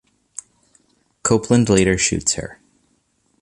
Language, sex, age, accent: English, male, 19-29, Canadian English